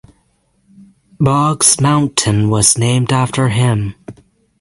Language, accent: English, United States English; England English